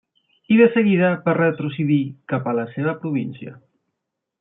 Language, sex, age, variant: Catalan, male, 40-49, Central